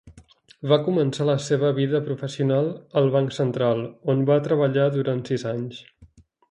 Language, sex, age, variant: Catalan, male, 30-39, Central